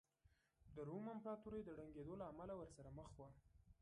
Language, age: Pashto, 19-29